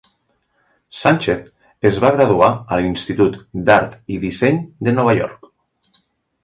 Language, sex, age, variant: Catalan, male, 40-49, Central